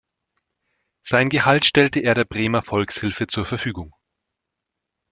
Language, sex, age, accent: German, male, 30-39, Deutschland Deutsch